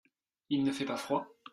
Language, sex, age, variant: French, male, 19-29, Français de métropole